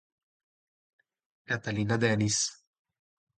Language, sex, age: Italian, male, 19-29